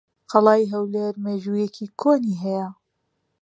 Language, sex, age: Central Kurdish, female, 30-39